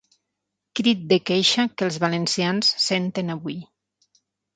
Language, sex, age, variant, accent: Catalan, female, 50-59, Nord-Occidental, Tortosí